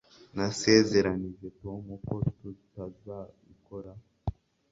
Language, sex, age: Kinyarwanda, male, under 19